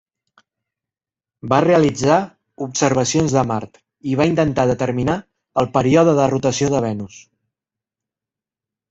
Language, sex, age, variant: Catalan, male, 40-49, Central